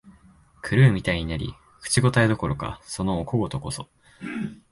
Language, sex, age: Japanese, male, 19-29